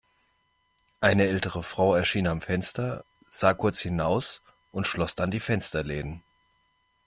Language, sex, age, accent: German, male, 40-49, Deutschland Deutsch